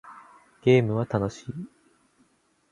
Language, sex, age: Japanese, male, 19-29